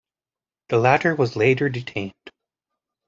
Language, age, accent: English, 30-39, Canadian English